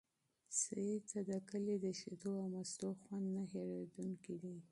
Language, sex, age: Pashto, female, 30-39